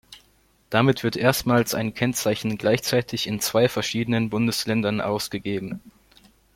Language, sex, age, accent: German, male, under 19, Deutschland Deutsch